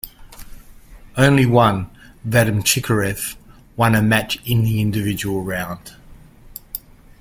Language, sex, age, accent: English, male, 50-59, Australian English